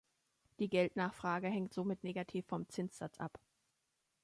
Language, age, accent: German, 30-39, Deutschland Deutsch